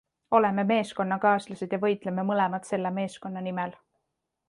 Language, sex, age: Estonian, female, 19-29